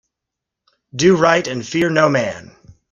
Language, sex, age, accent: English, male, 19-29, United States English